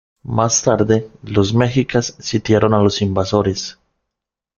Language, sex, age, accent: Spanish, male, 19-29, Caribe: Cuba, Venezuela, Puerto Rico, República Dominicana, Panamá, Colombia caribeña, México caribeño, Costa del golfo de México